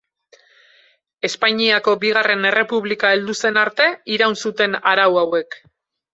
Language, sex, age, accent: Basque, female, 40-49, Mendebalekoa (Araba, Bizkaia, Gipuzkoako mendebaleko herri batzuk)